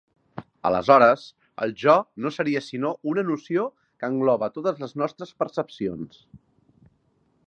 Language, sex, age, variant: Catalan, male, 40-49, Central